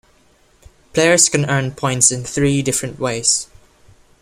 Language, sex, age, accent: English, male, 19-29, Filipino